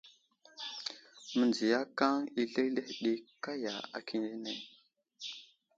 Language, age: Wuzlam, 19-29